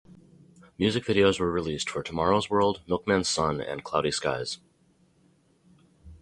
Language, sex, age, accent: English, male, 30-39, United States English